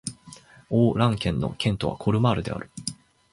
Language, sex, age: Japanese, male, 19-29